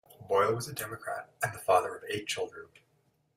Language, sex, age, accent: English, male, 30-39, Canadian English